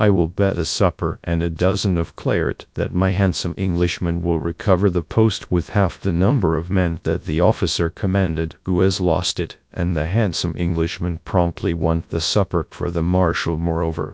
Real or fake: fake